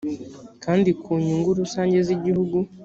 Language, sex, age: Kinyarwanda, male, under 19